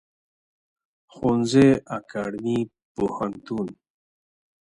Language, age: Pashto, 30-39